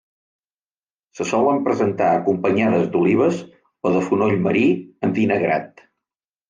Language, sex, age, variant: Catalan, male, 60-69, Central